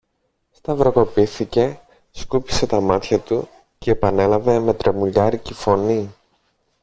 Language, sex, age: Greek, male, 30-39